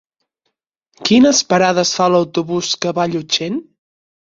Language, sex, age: Catalan, male, 19-29